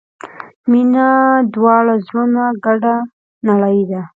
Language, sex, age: Pashto, female, 19-29